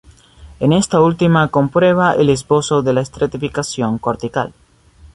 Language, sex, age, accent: Spanish, male, 19-29, Caribe: Cuba, Venezuela, Puerto Rico, República Dominicana, Panamá, Colombia caribeña, México caribeño, Costa del golfo de México